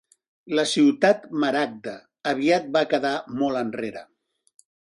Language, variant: Catalan, Central